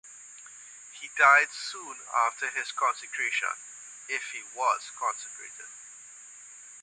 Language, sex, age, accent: English, male, 40-49, West Indies and Bermuda (Bahamas, Bermuda, Jamaica, Trinidad)